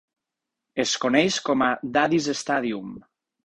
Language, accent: Catalan, valencià